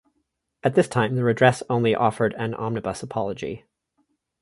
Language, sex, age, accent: English, male, 40-49, Canadian English